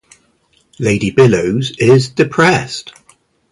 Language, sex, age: English, male, 50-59